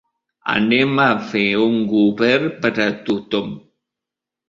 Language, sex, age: Catalan, male, 40-49